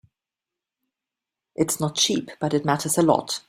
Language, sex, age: English, female, 40-49